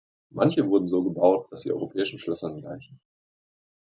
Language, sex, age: German, male, 19-29